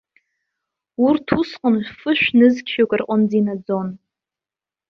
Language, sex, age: Abkhazian, female, 19-29